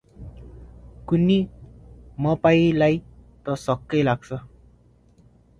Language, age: Nepali, 19-29